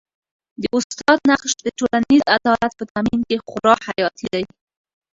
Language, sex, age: Pashto, female, 19-29